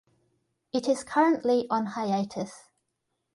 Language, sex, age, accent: English, female, 30-39, Australian English